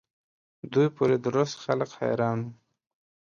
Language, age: Pashto, 19-29